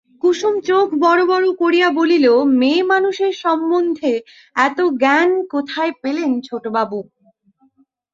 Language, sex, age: Bengali, female, 19-29